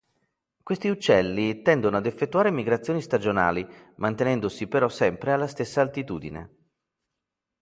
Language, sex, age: Italian, male, 40-49